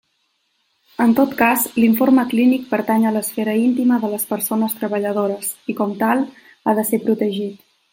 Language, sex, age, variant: Catalan, female, 19-29, Central